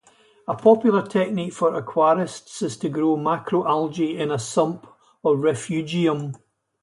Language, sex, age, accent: English, male, 70-79, Scottish English